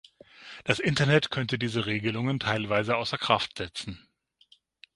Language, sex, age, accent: German, male, 50-59, Deutschland Deutsch; Süddeutsch